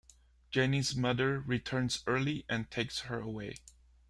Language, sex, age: English, male, 30-39